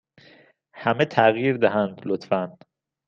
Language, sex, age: Persian, male, 19-29